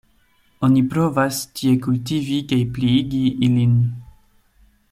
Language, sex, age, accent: Esperanto, male, 19-29, Internacia